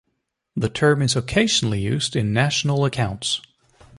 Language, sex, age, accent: English, male, 19-29, United States English